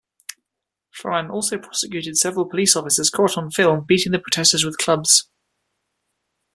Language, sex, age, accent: English, male, 30-39, England English